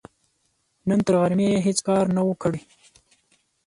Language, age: Pashto, 19-29